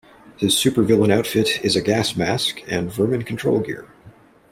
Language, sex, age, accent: English, male, 30-39, United States English